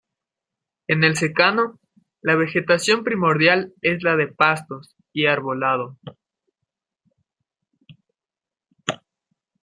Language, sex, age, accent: Spanish, male, 19-29, Andino-Pacífico: Colombia, Perú, Ecuador, oeste de Bolivia y Venezuela andina